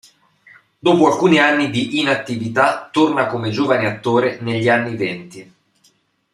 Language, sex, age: Italian, male, 30-39